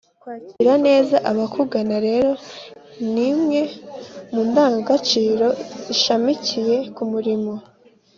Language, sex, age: Kinyarwanda, female, 19-29